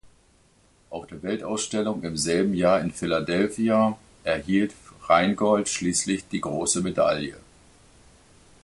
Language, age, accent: German, 60-69, Hochdeutsch